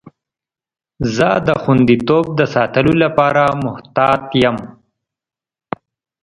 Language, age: Pashto, 30-39